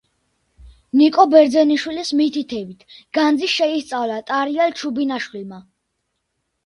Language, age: Georgian, under 19